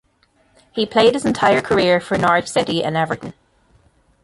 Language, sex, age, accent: English, female, 30-39, Irish English